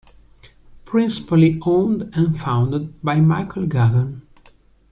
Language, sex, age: English, male, 30-39